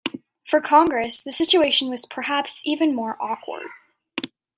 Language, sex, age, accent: English, female, under 19, United States English